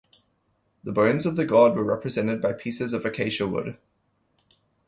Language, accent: English, Australian English